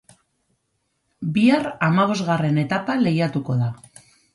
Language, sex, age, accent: Basque, female, 40-49, Mendebalekoa (Araba, Bizkaia, Gipuzkoako mendebaleko herri batzuk)